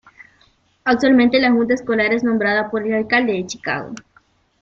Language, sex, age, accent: Spanish, female, 19-29, América central